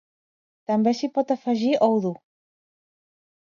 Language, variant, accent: Catalan, Central, central